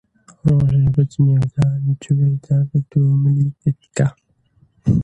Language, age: Central Kurdish, 19-29